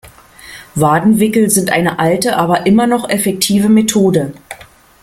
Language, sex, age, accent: German, female, 50-59, Deutschland Deutsch